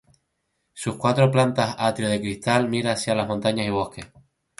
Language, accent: Spanish, España: Islas Canarias